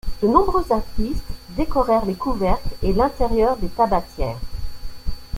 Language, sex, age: French, female, 50-59